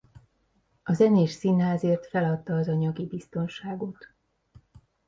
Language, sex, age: Hungarian, female, 40-49